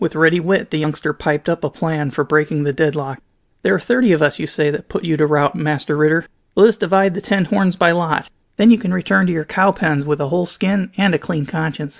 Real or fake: real